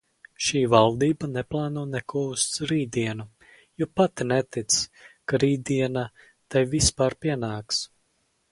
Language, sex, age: Latvian, male, under 19